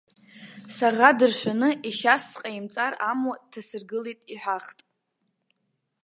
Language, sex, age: Abkhazian, female, 19-29